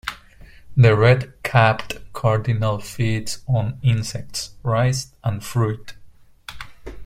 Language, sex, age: English, male, 30-39